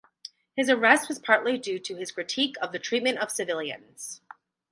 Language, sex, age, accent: English, female, 19-29, United States English